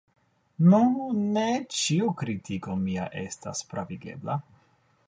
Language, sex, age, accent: Esperanto, male, 19-29, Internacia